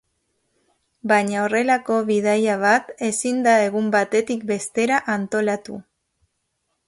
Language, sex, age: Basque, female, 40-49